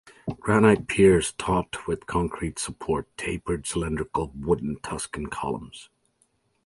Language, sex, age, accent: English, male, 40-49, United States English